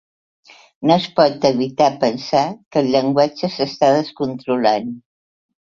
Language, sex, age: Catalan, female, 60-69